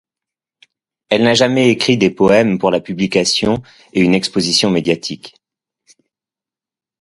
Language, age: French, 40-49